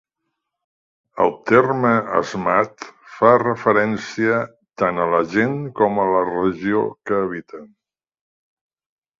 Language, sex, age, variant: Catalan, male, 60-69, Central